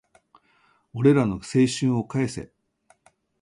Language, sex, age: Japanese, male, 60-69